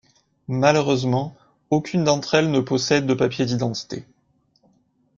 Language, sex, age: French, male, 19-29